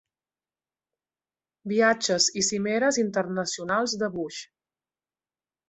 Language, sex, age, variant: Catalan, female, 40-49, Central